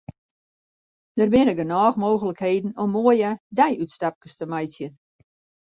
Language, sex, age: Western Frisian, female, 50-59